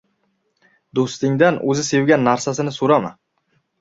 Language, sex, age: Uzbek, male, 19-29